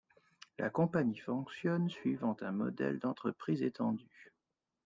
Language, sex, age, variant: French, male, 30-39, Français de métropole